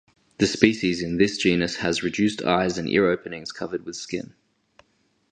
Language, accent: English, Australian English